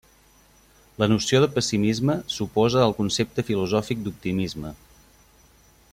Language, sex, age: Catalan, male, 30-39